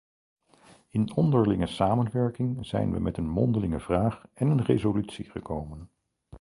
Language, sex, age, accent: Dutch, male, 60-69, Nederlands Nederlands